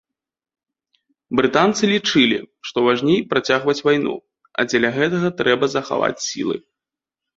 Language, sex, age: Belarusian, male, 30-39